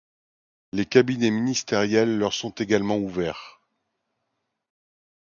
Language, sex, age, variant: French, male, 50-59, Français de métropole